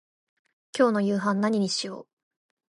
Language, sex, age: Japanese, female, 19-29